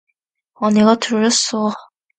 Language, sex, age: Korean, female, 19-29